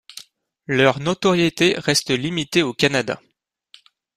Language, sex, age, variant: French, male, 19-29, Français de métropole